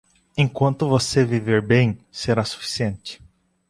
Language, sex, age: Portuguese, male, 19-29